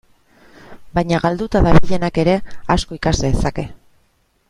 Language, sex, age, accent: Basque, female, 30-39, Mendebalekoa (Araba, Bizkaia, Gipuzkoako mendebaleko herri batzuk)